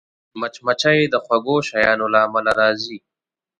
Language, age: Pashto, 19-29